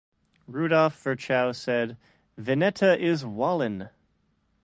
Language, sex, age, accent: English, male, 19-29, United States English